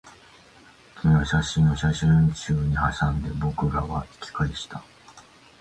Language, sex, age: Japanese, male, 50-59